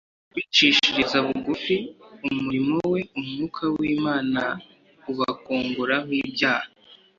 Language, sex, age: Kinyarwanda, male, under 19